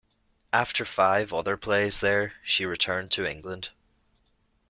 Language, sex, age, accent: English, male, 30-39, Irish English